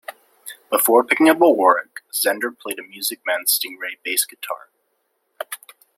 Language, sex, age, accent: English, male, 19-29, United States English